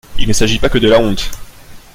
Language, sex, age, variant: French, male, 19-29, Français de métropole